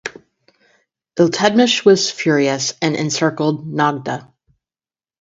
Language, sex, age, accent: English, female, 50-59, United States English; Midwestern